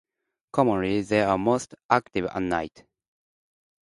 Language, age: English, 19-29